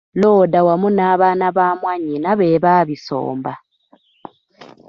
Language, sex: Ganda, female